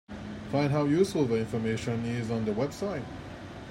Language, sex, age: English, male, 30-39